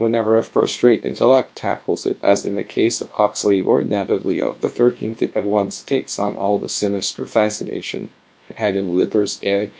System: TTS, GlowTTS